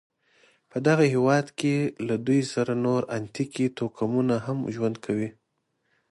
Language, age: Pashto, 19-29